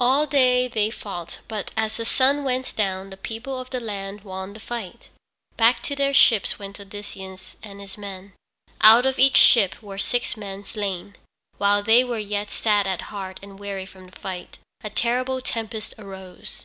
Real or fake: real